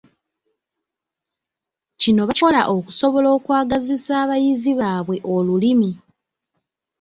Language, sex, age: Ganda, female, 19-29